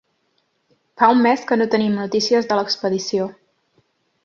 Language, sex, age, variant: Catalan, female, 30-39, Central